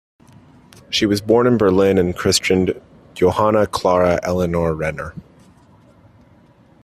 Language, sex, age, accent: English, male, 19-29, United States English